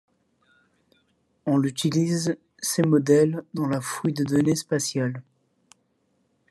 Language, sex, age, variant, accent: French, male, 19-29, Français d'Europe, Français de Suisse